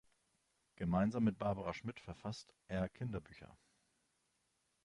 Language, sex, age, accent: German, male, 40-49, Deutschland Deutsch